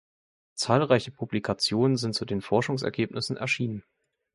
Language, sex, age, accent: German, male, 19-29, Deutschland Deutsch